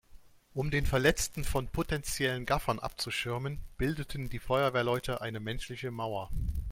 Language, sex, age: German, male, 30-39